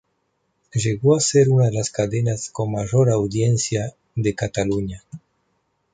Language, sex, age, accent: Spanish, male, 50-59, Rioplatense: Argentina, Uruguay, este de Bolivia, Paraguay